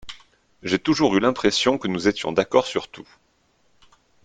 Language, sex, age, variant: French, male, 30-39, Français de métropole